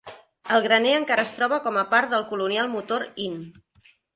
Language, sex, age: Catalan, female, 40-49